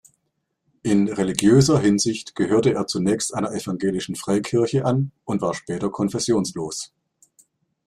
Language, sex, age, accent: German, male, 40-49, Deutschland Deutsch